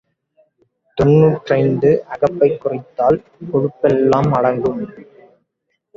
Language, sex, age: Tamil, male, 19-29